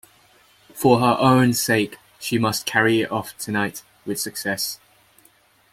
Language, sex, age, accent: English, male, 19-29, England English